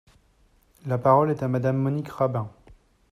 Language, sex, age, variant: French, male, 30-39, Français de métropole